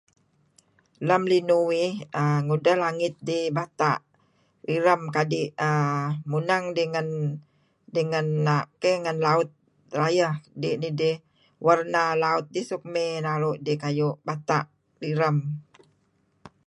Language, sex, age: Kelabit, female, 60-69